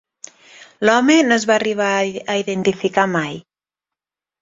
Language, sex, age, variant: Catalan, female, 40-49, Nord-Occidental